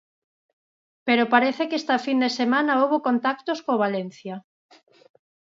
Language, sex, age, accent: Galician, female, 50-59, Normativo (estándar)